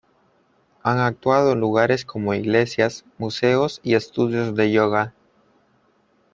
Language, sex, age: Spanish, male, 19-29